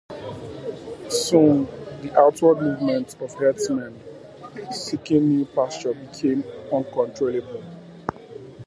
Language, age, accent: English, 30-39, England English